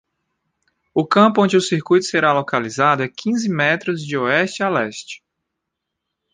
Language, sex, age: Portuguese, male, 19-29